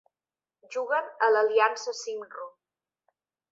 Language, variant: Catalan, Balear